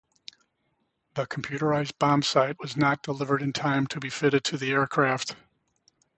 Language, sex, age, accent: English, male, 60-69, United States English